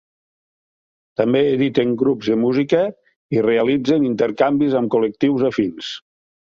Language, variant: Catalan, Nord-Occidental